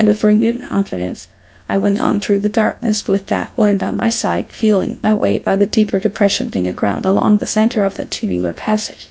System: TTS, GlowTTS